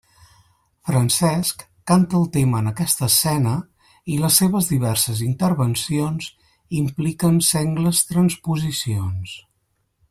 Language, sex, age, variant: Catalan, male, 40-49, Central